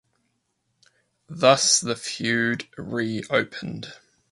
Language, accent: English, New Zealand English